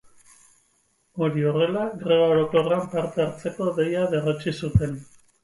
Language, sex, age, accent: Basque, male, 30-39, Mendebalekoa (Araba, Bizkaia, Gipuzkoako mendebaleko herri batzuk)